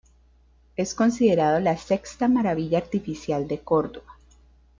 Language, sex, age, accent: Spanish, female, 30-39, Caribe: Cuba, Venezuela, Puerto Rico, República Dominicana, Panamá, Colombia caribeña, México caribeño, Costa del golfo de México